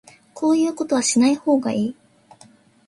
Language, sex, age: Japanese, female, 19-29